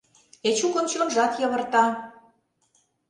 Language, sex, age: Mari, female, 50-59